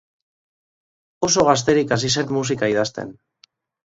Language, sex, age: Basque, male, 30-39